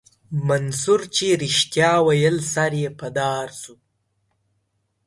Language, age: Pashto, 19-29